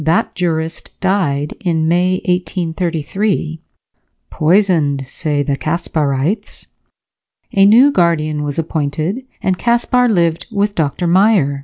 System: none